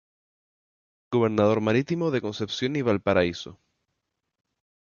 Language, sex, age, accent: Spanish, male, 19-29, España: Islas Canarias